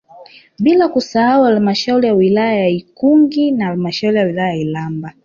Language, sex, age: Swahili, female, 19-29